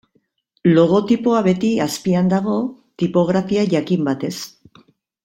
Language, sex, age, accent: Basque, female, 50-59, Erdialdekoa edo Nafarra (Gipuzkoa, Nafarroa)